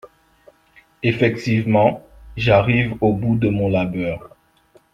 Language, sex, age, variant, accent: French, male, 40-49, Français des départements et régions d'outre-mer, Français de Guadeloupe